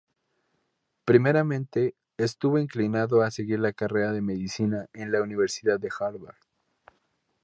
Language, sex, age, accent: Spanish, male, 19-29, México